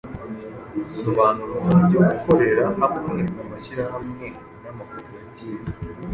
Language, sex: Kinyarwanda, male